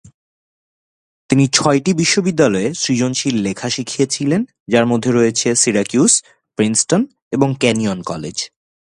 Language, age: Bengali, 19-29